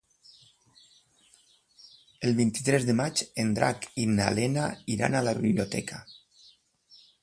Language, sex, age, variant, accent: Catalan, male, 60-69, Valencià central, valencià